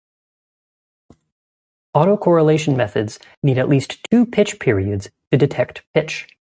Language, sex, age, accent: English, male, 19-29, United States English